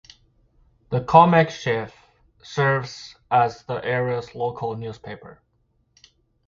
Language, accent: English, United States English